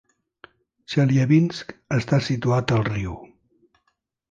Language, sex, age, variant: Catalan, male, 60-69, Central